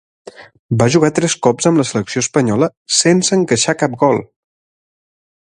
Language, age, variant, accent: Catalan, 30-39, Central, central; Garrotxi